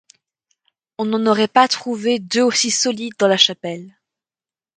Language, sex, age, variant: French, female, under 19, Français de métropole